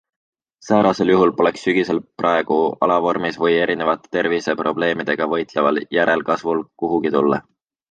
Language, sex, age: Estonian, male, 19-29